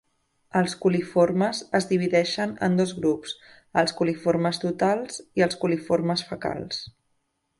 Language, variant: Catalan, Central